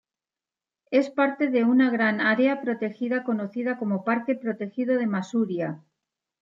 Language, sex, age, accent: Spanish, female, 50-59, España: Centro-Sur peninsular (Madrid, Toledo, Castilla-La Mancha)